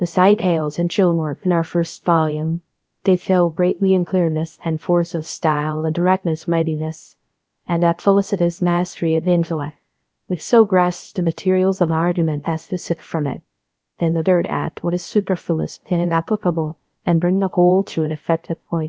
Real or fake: fake